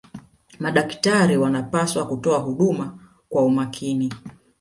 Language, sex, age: Swahili, female, 40-49